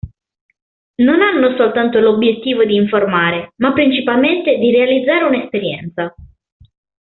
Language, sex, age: Italian, female, 19-29